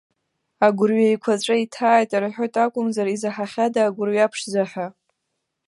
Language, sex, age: Abkhazian, female, under 19